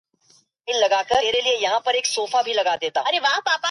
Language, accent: English, United States English